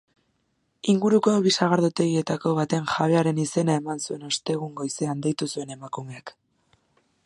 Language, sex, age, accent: Basque, female, 19-29, Erdialdekoa edo Nafarra (Gipuzkoa, Nafarroa)